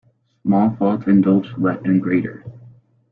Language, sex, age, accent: English, male, 19-29, United States English